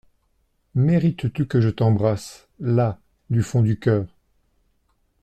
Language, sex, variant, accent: French, male, Français d'Europe, Français de Suisse